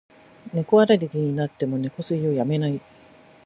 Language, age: Japanese, 60-69